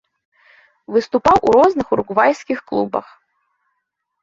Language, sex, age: Belarusian, female, 19-29